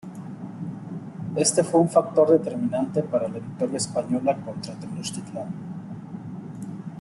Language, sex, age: Spanish, male, 40-49